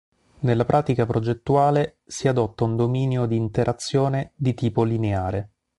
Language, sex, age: Italian, male, 40-49